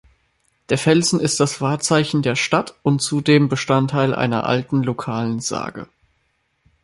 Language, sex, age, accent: German, male, under 19, Deutschland Deutsch